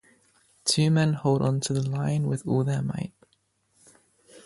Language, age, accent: English, 19-29, England English